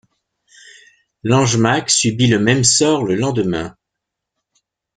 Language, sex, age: French, male, 60-69